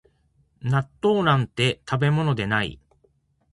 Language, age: Japanese, 50-59